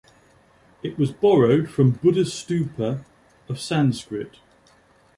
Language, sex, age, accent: English, male, 50-59, England English